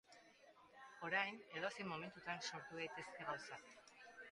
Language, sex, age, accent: Basque, female, 50-59, Erdialdekoa edo Nafarra (Gipuzkoa, Nafarroa)